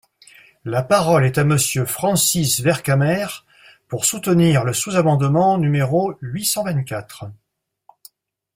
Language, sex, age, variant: French, male, 50-59, Français de métropole